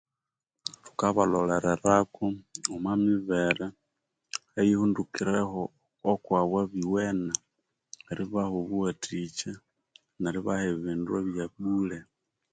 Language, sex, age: Konzo, male, 30-39